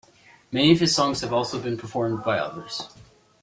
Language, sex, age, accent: English, male, under 19, United States English